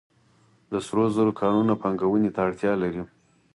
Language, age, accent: Pashto, 19-29, معیاري پښتو